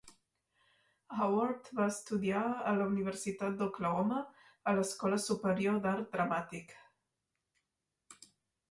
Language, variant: Catalan, Central